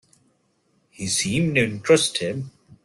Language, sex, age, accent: English, male, 19-29, India and South Asia (India, Pakistan, Sri Lanka)